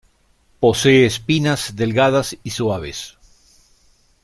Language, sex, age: Spanish, male, 50-59